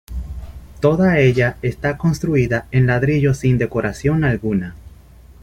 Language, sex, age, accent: Spanish, male, 19-29, Caribe: Cuba, Venezuela, Puerto Rico, República Dominicana, Panamá, Colombia caribeña, México caribeño, Costa del golfo de México